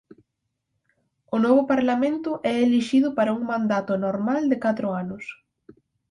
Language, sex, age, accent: Galician, female, 19-29, Atlántico (seseo e gheada)